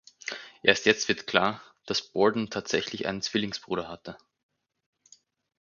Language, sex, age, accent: German, male, 19-29, Österreichisches Deutsch